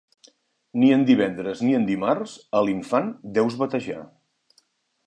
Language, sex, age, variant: Catalan, male, 40-49, Nord-Occidental